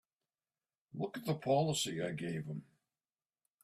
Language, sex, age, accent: English, male, 70-79, Canadian English